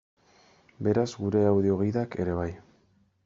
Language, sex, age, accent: Basque, male, 19-29, Erdialdekoa edo Nafarra (Gipuzkoa, Nafarroa)